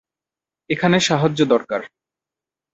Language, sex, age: Bengali, male, 19-29